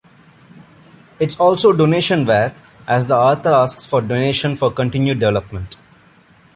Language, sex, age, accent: English, male, 19-29, India and South Asia (India, Pakistan, Sri Lanka)